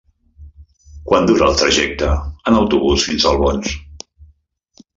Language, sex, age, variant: Catalan, male, 50-59, Central